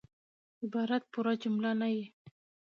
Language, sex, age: Pashto, female, under 19